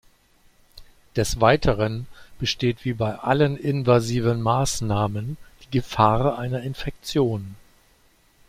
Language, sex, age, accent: German, male, 50-59, Deutschland Deutsch